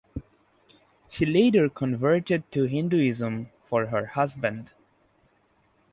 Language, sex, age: English, male, under 19